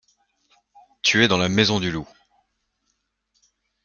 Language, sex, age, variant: French, male, 19-29, Français de métropole